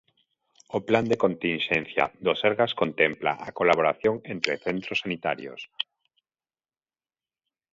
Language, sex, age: Galician, male, 40-49